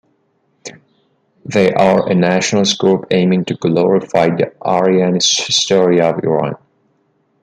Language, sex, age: English, male, 30-39